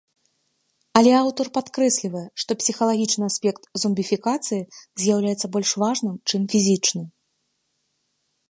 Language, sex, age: Belarusian, female, 30-39